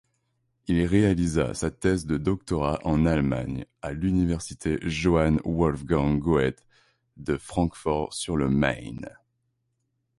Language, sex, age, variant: French, male, 19-29, Français de métropole